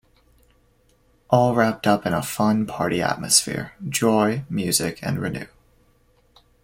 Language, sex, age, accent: English, male, 19-29, Canadian English